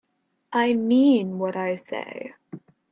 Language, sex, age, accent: English, female, under 19, United States English